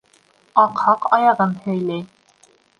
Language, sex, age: Bashkir, female, 19-29